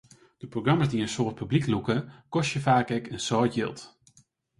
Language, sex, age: Western Frisian, male, 19-29